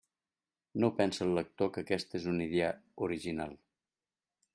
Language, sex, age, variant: Catalan, male, 60-69, Central